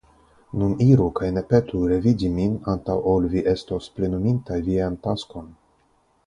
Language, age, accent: Esperanto, 30-39, Internacia